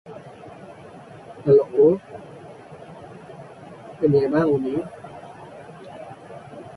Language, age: English, 40-49